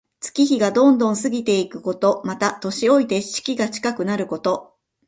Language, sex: Japanese, female